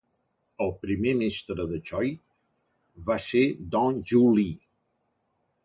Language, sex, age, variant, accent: Catalan, male, 60-69, Central, central